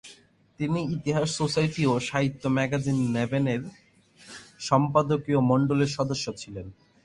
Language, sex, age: Bengali, male, 19-29